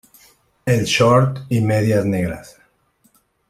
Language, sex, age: Spanish, male, 30-39